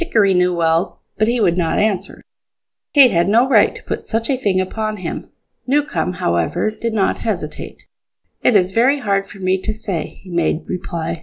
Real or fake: real